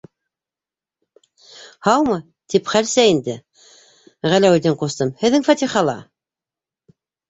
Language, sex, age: Bashkir, female, 60-69